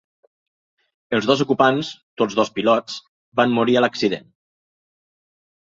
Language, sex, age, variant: Catalan, male, 50-59, Nord-Occidental